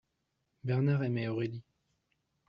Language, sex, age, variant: French, male, 40-49, Français de métropole